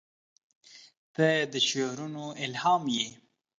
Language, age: Pashto, 19-29